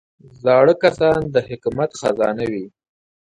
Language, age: Pashto, 19-29